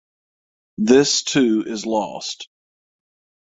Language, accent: English, United States English; southern United States